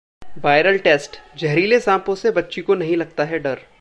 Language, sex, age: Hindi, male, 19-29